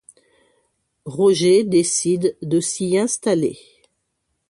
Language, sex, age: French, female, 60-69